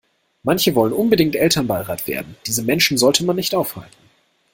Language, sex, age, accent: German, male, 19-29, Deutschland Deutsch